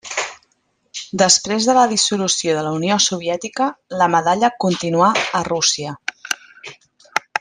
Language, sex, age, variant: Catalan, female, 40-49, Central